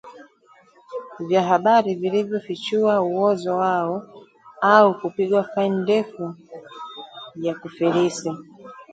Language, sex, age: Swahili, female, 40-49